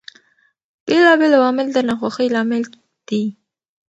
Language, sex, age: Pashto, female, under 19